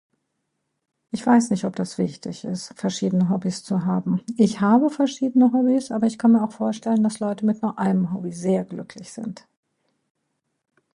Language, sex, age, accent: German, female, 50-59, Deutschland Deutsch